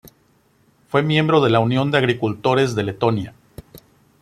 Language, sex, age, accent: Spanish, male, under 19, México